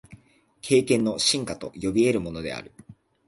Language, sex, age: Japanese, male, under 19